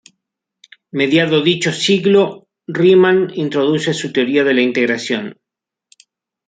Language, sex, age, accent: Spanish, male, 50-59, Rioplatense: Argentina, Uruguay, este de Bolivia, Paraguay